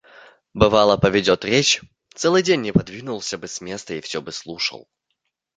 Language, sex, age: Russian, male, 19-29